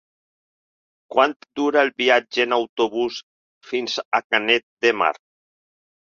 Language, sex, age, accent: Catalan, male, 50-59, valencià